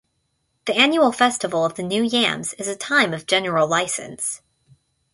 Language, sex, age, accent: English, female, under 19, United States English